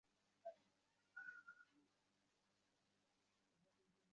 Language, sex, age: Bengali, male, 19-29